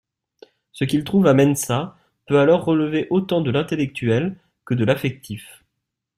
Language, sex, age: French, male, 19-29